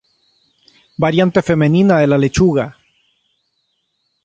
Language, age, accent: Spanish, 40-49, Chileno: Chile, Cuyo